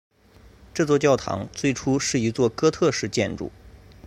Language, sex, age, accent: Chinese, male, 30-39, 出生地：河南省